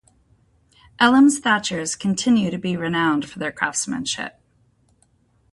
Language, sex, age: English, female, 50-59